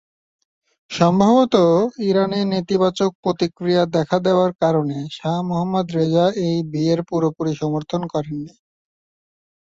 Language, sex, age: Bengali, male, 19-29